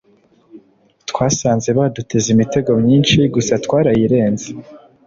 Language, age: Kinyarwanda, 19-29